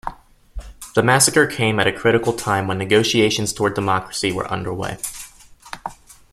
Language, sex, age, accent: English, male, 19-29, United States English